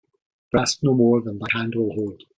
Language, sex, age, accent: English, male, 50-59, Scottish English